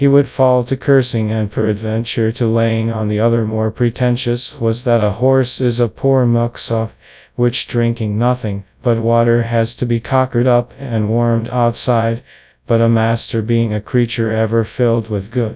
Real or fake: fake